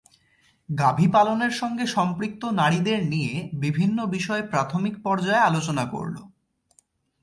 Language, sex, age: Bengali, male, 19-29